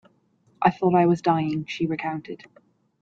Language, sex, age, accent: English, female, 19-29, Irish English